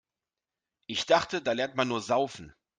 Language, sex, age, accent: German, male, 40-49, Deutschland Deutsch